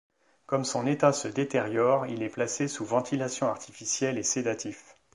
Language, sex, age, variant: French, male, 50-59, Français de métropole